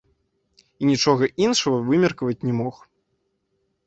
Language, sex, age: Belarusian, male, 19-29